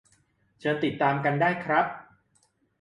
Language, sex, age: Thai, male, 30-39